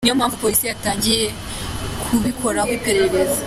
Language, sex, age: Kinyarwanda, female, under 19